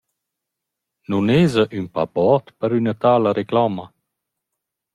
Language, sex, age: Romansh, male, 40-49